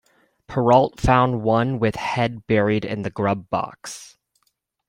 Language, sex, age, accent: English, male, 19-29, United States English